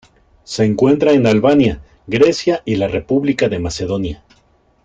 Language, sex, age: Spanish, male, 30-39